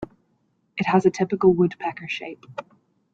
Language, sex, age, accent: English, female, 19-29, Irish English